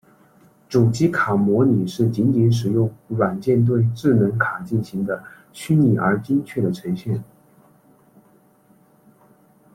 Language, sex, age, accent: Chinese, male, 19-29, 出生地：四川省